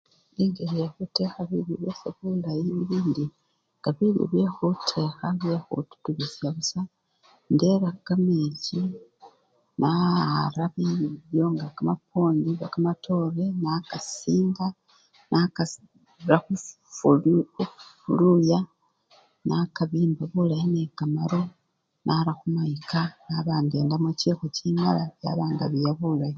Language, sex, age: Luyia, female, 30-39